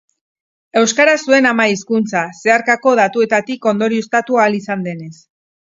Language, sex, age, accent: Basque, female, 40-49, Erdialdekoa edo Nafarra (Gipuzkoa, Nafarroa)